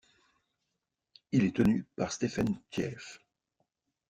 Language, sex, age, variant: French, male, 50-59, Français de métropole